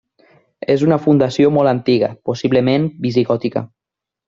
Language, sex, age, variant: Catalan, male, 19-29, Nord-Occidental